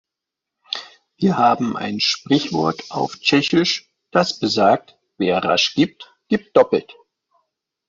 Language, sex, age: German, male, 30-39